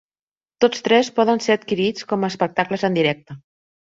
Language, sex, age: Catalan, female, 50-59